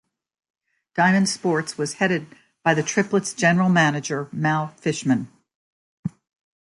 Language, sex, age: English, female, 60-69